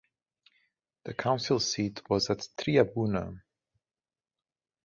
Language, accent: English, United States English